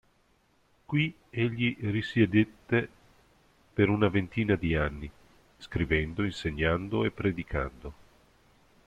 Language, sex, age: Italian, male, 50-59